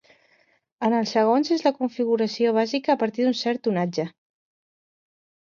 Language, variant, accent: Catalan, Central, central